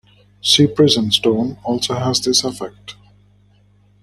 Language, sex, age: English, male, 30-39